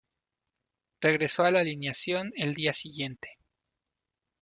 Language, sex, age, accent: Spanish, male, 30-39, México